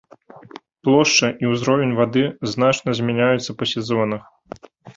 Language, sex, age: Belarusian, male, 30-39